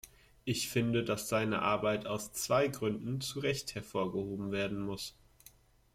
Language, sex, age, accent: German, male, 30-39, Deutschland Deutsch